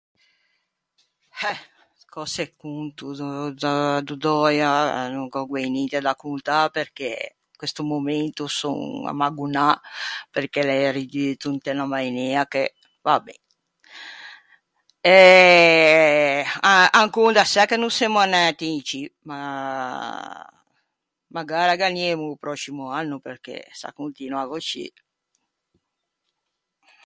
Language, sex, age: Ligurian, female, 60-69